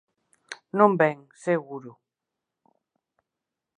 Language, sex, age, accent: Galician, female, 40-49, Oriental (común en zona oriental)